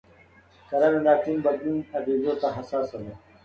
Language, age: Pashto, 19-29